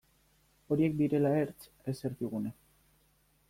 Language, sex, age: Basque, male, 19-29